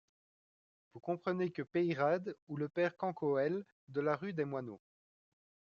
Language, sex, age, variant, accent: French, male, 30-39, Français d'Europe, Français de Belgique